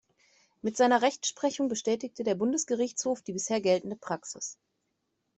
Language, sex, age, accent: German, female, 30-39, Deutschland Deutsch